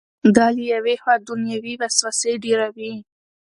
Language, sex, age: Pashto, female, under 19